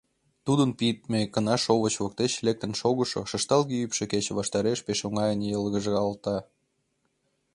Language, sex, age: Mari, male, 19-29